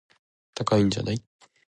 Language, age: Japanese, 19-29